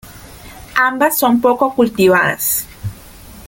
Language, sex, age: Spanish, female, 30-39